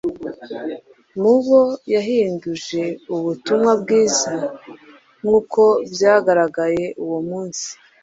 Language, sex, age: Kinyarwanda, female, 19-29